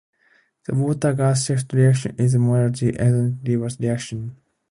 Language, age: English, 19-29